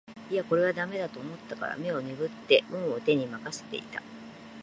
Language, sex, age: Japanese, female, 50-59